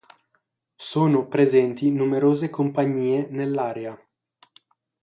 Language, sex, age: Italian, male, 19-29